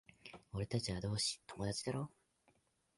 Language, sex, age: Japanese, male, 19-29